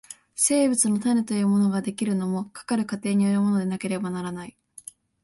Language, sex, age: Japanese, female, under 19